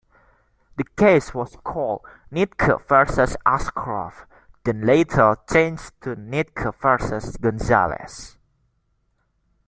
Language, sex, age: English, male, under 19